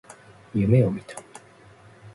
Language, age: Japanese, 50-59